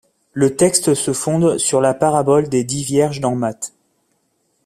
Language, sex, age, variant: French, male, 40-49, Français de métropole